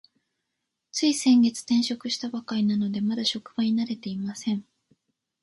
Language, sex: Japanese, female